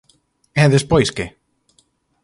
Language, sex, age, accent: Galician, male, 30-39, Central (gheada)